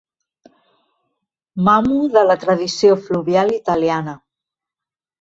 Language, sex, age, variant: Catalan, female, 50-59, Central